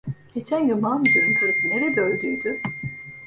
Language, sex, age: Turkish, female, 50-59